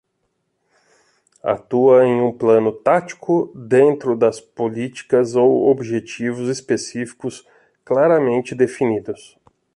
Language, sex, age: Portuguese, male, 40-49